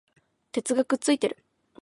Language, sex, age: Japanese, female, 19-29